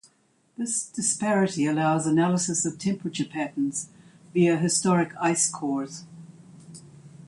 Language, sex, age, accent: English, female, 70-79, New Zealand English